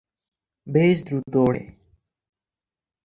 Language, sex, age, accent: Bengali, male, 19-29, Native